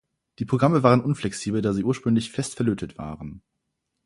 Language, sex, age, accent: German, male, 19-29, Deutschland Deutsch